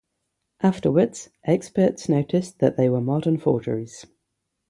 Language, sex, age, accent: English, female, 30-39, England English; yorkshire